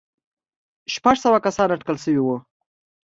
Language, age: Pashto, 19-29